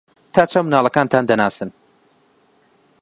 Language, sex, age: Central Kurdish, male, 19-29